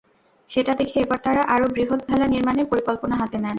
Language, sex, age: Bengali, female, 19-29